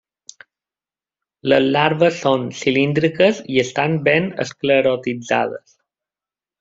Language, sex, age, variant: Catalan, male, 30-39, Balear